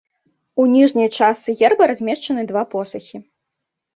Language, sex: Belarusian, female